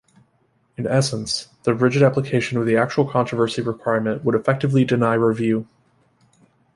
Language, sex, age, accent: English, male, 30-39, United States English